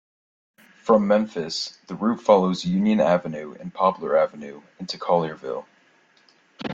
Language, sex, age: English, male, under 19